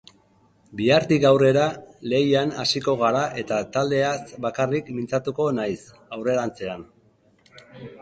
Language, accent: Basque, Erdialdekoa edo Nafarra (Gipuzkoa, Nafarroa)